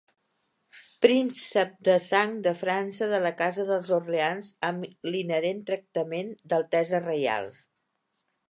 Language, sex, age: Catalan, female, 60-69